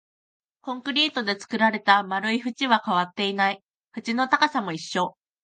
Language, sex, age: Japanese, female, under 19